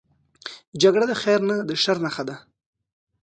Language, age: Pashto, 19-29